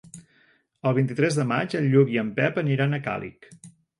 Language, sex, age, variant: Catalan, male, 50-59, Septentrional